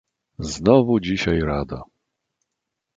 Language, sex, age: Polish, male, 50-59